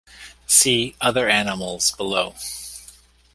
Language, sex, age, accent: English, male, 50-59, Canadian English